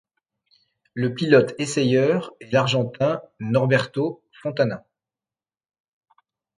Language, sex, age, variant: French, male, 50-59, Français de métropole